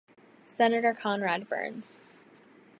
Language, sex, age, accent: English, female, under 19, United States English